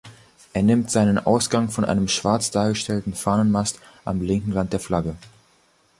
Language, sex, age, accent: German, male, under 19, Deutschland Deutsch